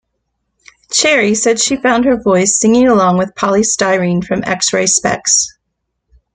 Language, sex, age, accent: English, female, 40-49, United States English